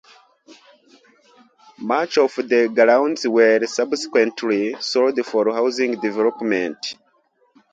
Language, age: English, 19-29